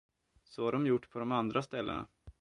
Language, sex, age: Swedish, male, 19-29